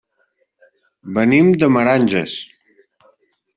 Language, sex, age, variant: Catalan, male, 40-49, Central